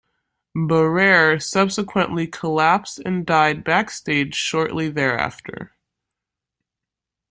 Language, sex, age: English, female, 30-39